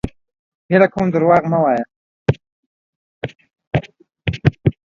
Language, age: Pashto, 19-29